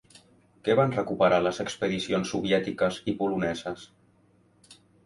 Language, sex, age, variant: Catalan, male, under 19, Central